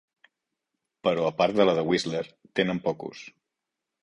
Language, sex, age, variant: Catalan, male, 40-49, Central